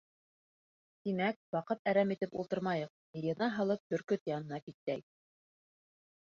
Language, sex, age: Bashkir, female, 30-39